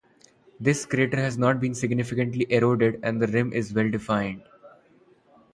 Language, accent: English, India and South Asia (India, Pakistan, Sri Lanka)